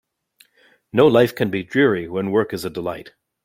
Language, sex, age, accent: English, male, 40-49, Canadian English